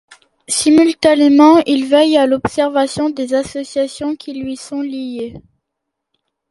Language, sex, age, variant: French, male, 40-49, Français de métropole